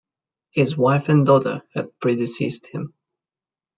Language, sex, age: English, male, 19-29